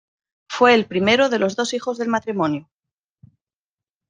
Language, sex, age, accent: Spanish, female, 40-49, España: Norte peninsular (Asturias, Castilla y León, Cantabria, País Vasco, Navarra, Aragón, La Rioja, Guadalajara, Cuenca)